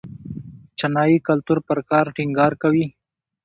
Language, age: Pashto, 19-29